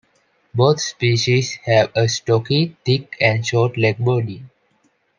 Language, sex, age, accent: English, male, 19-29, India and South Asia (India, Pakistan, Sri Lanka)